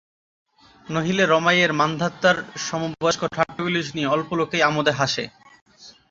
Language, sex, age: Bengali, male, 19-29